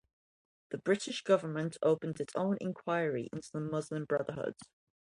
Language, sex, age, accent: English, female, 40-49, Irish English